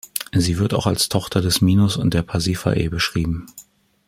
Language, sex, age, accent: German, male, 40-49, Deutschland Deutsch